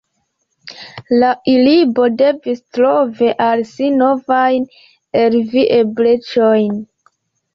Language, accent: Esperanto, Internacia